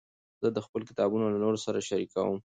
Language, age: Pashto, 40-49